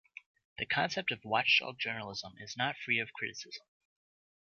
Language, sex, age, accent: English, male, 30-39, United States English